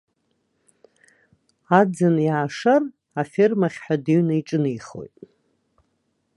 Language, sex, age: Abkhazian, female, 60-69